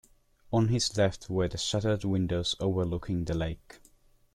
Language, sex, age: English, male, under 19